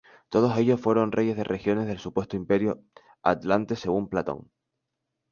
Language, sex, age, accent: Spanish, male, 19-29, España: Islas Canarias